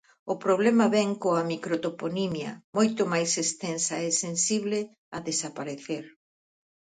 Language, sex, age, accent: Galician, female, 60-69, Normativo (estándar)